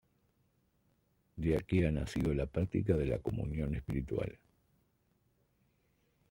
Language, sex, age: Spanish, male, 30-39